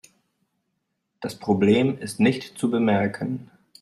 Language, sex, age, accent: German, male, 40-49, Deutschland Deutsch